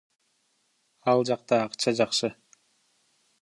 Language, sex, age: Kyrgyz, male, 19-29